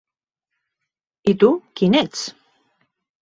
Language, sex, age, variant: Catalan, female, 40-49, Central